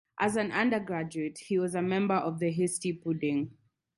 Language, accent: English, Kenyan English